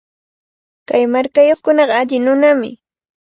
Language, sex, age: Cajatambo North Lima Quechua, female, 30-39